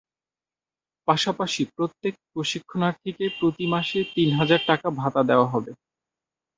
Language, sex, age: Bengali, male, 19-29